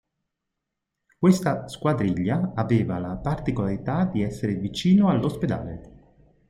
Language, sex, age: Italian, male, 50-59